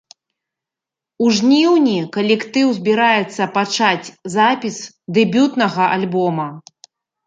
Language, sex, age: Belarusian, female, 40-49